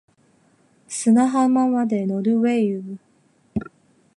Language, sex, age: Japanese, female, 19-29